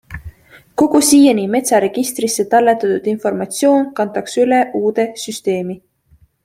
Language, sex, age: Estonian, female, 19-29